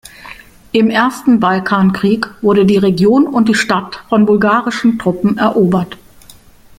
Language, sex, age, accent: German, female, 50-59, Deutschland Deutsch